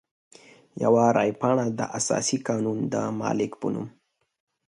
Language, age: Pashto, 19-29